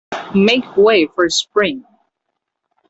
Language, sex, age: English, male, 19-29